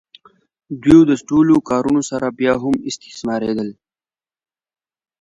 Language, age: Pashto, 19-29